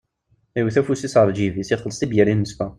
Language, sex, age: Kabyle, male, 19-29